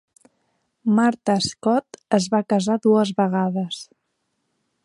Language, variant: Catalan, Central